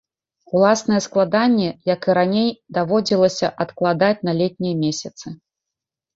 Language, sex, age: Belarusian, female, 30-39